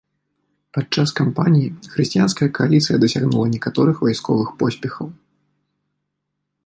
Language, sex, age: Belarusian, male, 19-29